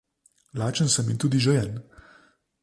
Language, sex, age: Slovenian, male, 30-39